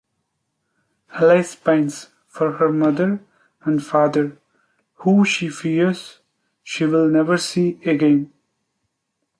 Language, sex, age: English, male, 19-29